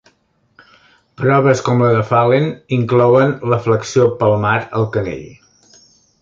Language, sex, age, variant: Catalan, male, 60-69, Central